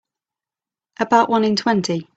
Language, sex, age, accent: English, female, 30-39, England English